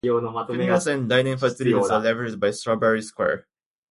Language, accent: English, United States English